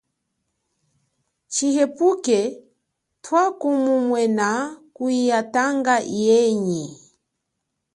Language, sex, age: Chokwe, female, 30-39